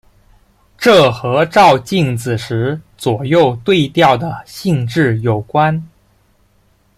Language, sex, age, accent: Chinese, male, 19-29, 出生地：广东省